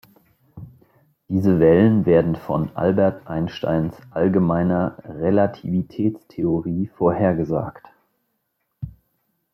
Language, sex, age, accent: German, male, 40-49, Deutschland Deutsch